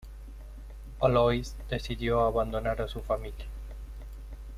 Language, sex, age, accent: Spanish, male, 30-39, Rioplatense: Argentina, Uruguay, este de Bolivia, Paraguay